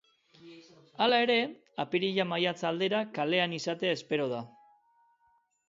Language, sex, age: Basque, male, 30-39